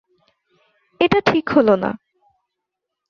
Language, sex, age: Bengali, female, 19-29